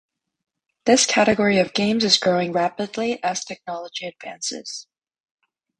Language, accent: English, United States English